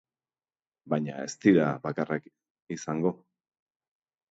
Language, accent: Basque, Erdialdekoa edo Nafarra (Gipuzkoa, Nafarroa)